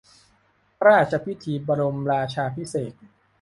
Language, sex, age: Thai, male, 19-29